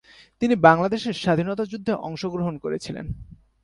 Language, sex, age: Bengali, male, 19-29